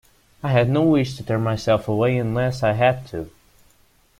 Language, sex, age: English, male, under 19